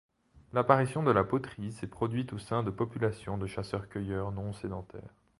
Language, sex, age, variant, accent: French, male, 19-29, Français d'Europe, Français de Suisse